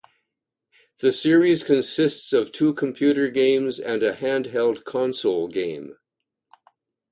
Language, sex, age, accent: English, male, 70-79, Canadian English